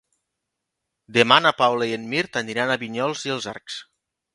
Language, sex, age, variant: Catalan, male, 30-39, Nord-Occidental